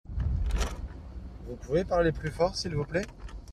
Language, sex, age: French, male, 30-39